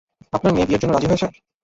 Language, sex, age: Bengali, male, 19-29